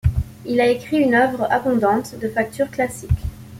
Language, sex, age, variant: French, female, 19-29, Français de métropole